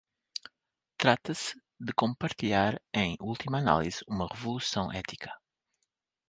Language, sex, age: Portuguese, male, 40-49